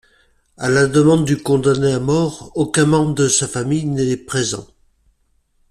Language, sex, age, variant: French, male, 50-59, Français de métropole